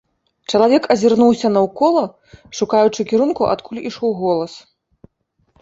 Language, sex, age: Belarusian, female, 30-39